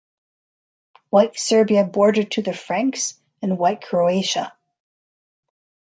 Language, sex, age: English, female, 60-69